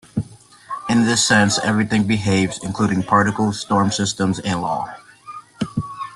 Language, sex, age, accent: English, female, 19-29, Australian English